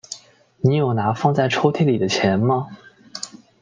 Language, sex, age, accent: Chinese, male, 19-29, 出生地：广东省